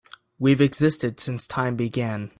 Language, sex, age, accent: English, male, under 19, United States English